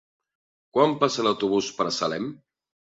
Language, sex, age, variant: Catalan, male, 40-49, Central